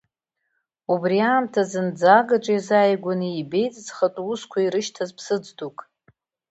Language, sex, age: Abkhazian, female, 50-59